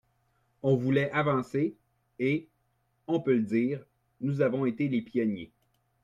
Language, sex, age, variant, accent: French, male, 40-49, Français d'Amérique du Nord, Français du Canada